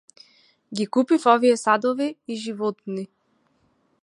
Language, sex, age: Macedonian, female, 19-29